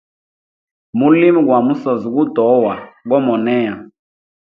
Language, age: Hemba, 19-29